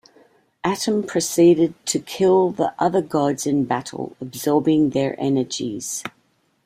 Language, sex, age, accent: English, female, 60-69, United States English